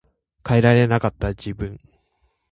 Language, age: Japanese, 19-29